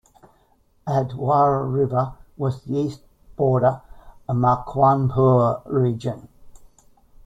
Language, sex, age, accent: English, male, 70-79, Australian English